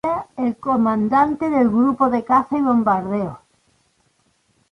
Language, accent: Spanish, España: Sur peninsular (Andalucia, Extremadura, Murcia)